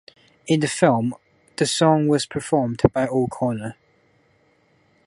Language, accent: English, Hong Kong English